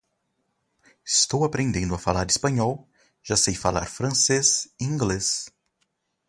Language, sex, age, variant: Portuguese, male, 30-39, Portuguese (Brasil)